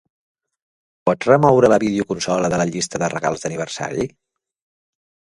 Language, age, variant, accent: Catalan, 40-49, Central, central